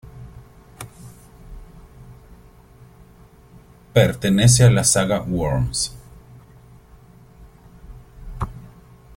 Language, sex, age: Spanish, male, 30-39